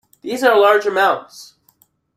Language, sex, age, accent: English, male, under 19, United States English